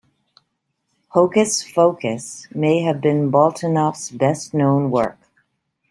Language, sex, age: English, female, 60-69